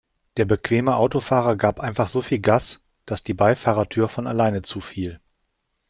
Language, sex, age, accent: German, male, 40-49, Deutschland Deutsch